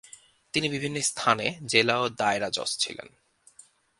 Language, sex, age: Bengali, male, 19-29